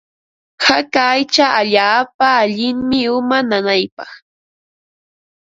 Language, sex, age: Ambo-Pasco Quechua, female, 30-39